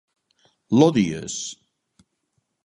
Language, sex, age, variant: Catalan, male, 60-69, Balear